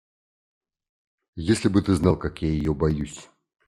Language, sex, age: Russian, male, 50-59